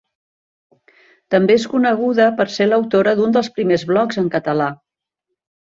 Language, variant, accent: Catalan, Central, central